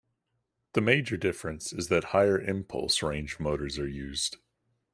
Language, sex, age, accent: English, male, 19-29, United States English